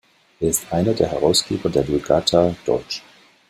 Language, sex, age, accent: German, male, 50-59, Deutschland Deutsch